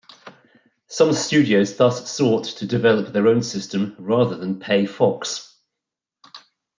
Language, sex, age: English, male, 50-59